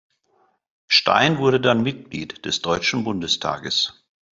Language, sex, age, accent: German, male, 50-59, Deutschland Deutsch